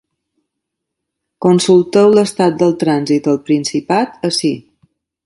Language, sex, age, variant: Catalan, female, 50-59, Balear